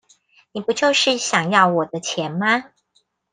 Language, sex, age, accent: Chinese, female, 40-49, 出生地：臺中市